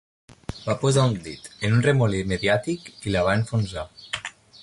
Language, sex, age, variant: Catalan, male, 19-29, Nord-Occidental